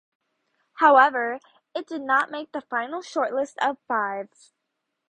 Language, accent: English, United States English